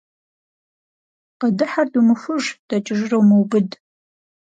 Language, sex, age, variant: Kabardian, female, 30-39, Адыгэбзэ (Къэбэрдей, Кирил, Урысей)